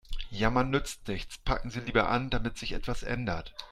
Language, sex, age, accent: German, male, 40-49, Deutschland Deutsch